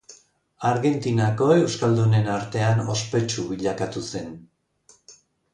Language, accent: Basque, Erdialdekoa edo Nafarra (Gipuzkoa, Nafarroa)